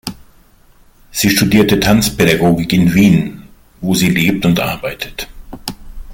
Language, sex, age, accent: German, male, 40-49, Deutschland Deutsch